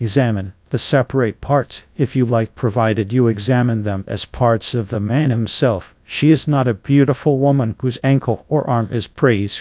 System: TTS, GradTTS